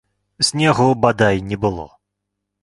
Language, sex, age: Belarusian, male, 19-29